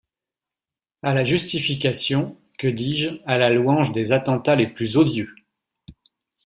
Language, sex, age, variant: French, male, 40-49, Français de métropole